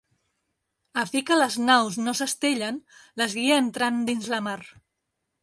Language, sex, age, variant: Catalan, female, 40-49, Central